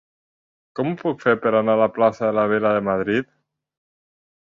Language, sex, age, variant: Catalan, male, under 19, Nord-Occidental